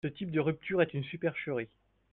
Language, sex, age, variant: French, male, 40-49, Français de métropole